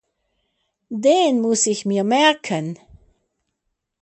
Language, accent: German, Schweizerdeutsch